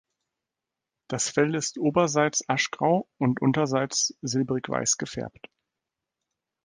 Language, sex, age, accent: German, male, 30-39, Deutschland Deutsch